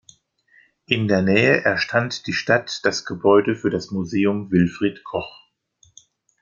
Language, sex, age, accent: German, male, 50-59, Deutschland Deutsch